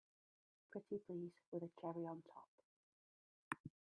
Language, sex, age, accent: English, female, 30-39, England English